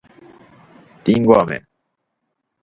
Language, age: Japanese, 19-29